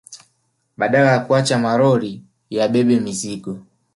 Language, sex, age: Swahili, male, 19-29